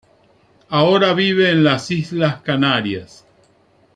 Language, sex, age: Spanish, male, 50-59